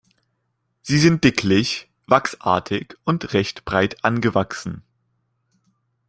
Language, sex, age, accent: German, male, 19-29, Deutschland Deutsch